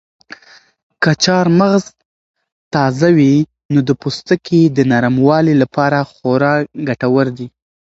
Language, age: Pashto, 19-29